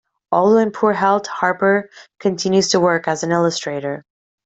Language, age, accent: English, 30-39, England English